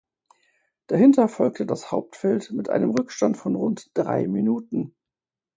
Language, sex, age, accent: German, female, 50-59, Deutschland Deutsch